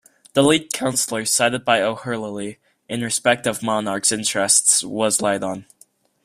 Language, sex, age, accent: English, male, under 19, United States English